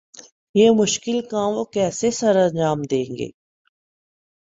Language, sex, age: Urdu, male, 19-29